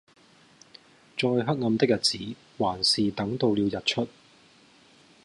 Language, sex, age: Cantonese, male, 40-49